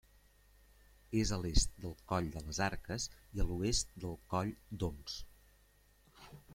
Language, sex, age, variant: Catalan, male, 50-59, Central